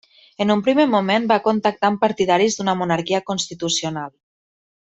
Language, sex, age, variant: Catalan, female, 30-39, Septentrional